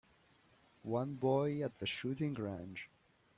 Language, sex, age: English, male, 19-29